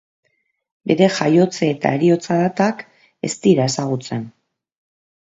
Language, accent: Basque, Mendebalekoa (Araba, Bizkaia, Gipuzkoako mendebaleko herri batzuk)